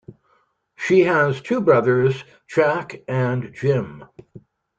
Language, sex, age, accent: English, male, 60-69, United States English